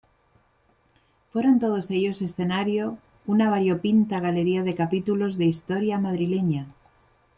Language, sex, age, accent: Spanish, female, 50-59, España: Centro-Sur peninsular (Madrid, Toledo, Castilla-La Mancha)